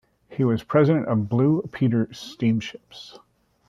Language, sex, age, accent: English, male, 40-49, United States English